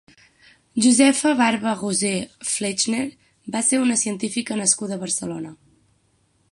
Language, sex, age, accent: Catalan, female, 19-29, central; septentrional